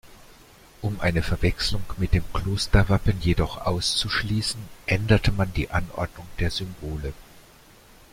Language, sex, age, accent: German, male, 60-69, Deutschland Deutsch